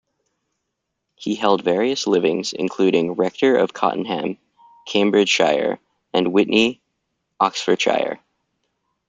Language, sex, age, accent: English, male, 19-29, United States English